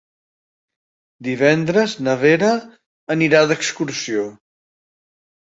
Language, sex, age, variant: Catalan, male, 60-69, Central